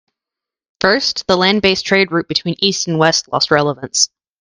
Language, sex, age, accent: English, female, 19-29, United States English